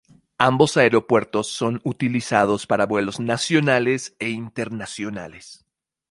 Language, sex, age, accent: Spanish, male, 30-39, Andino-Pacífico: Colombia, Perú, Ecuador, oeste de Bolivia y Venezuela andina